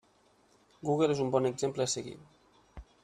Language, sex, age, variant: Catalan, male, 30-39, Nord-Occidental